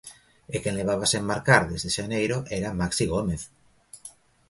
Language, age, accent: Galician, 40-49, Normativo (estándar)